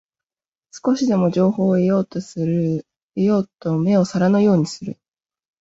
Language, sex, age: Japanese, female, 19-29